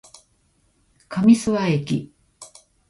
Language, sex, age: Japanese, female, 50-59